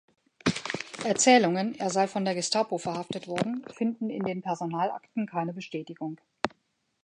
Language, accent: German, Deutschland Deutsch